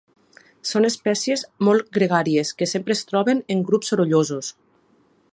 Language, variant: Catalan, Septentrional